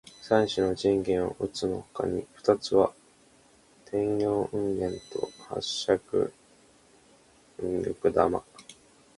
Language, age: Japanese, under 19